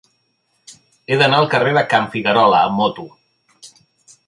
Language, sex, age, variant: Catalan, male, 40-49, Central